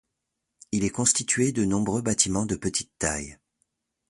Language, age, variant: French, 30-39, Français de métropole